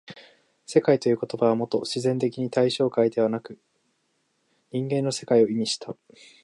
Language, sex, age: Japanese, male, 19-29